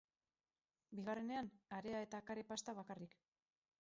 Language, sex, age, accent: Basque, female, 30-39, Mendebalekoa (Araba, Bizkaia, Gipuzkoako mendebaleko herri batzuk)